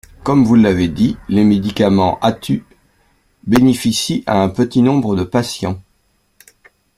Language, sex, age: French, male, 60-69